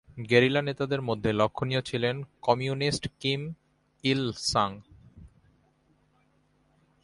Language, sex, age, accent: Bengali, male, 19-29, Bengali